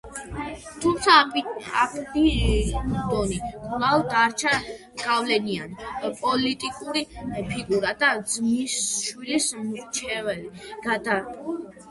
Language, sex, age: Georgian, female, under 19